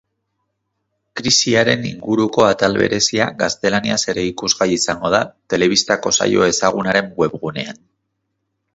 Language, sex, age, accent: Basque, male, 30-39, Mendebalekoa (Araba, Bizkaia, Gipuzkoako mendebaleko herri batzuk)